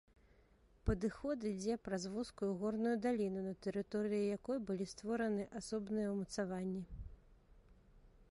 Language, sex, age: Belarusian, female, 30-39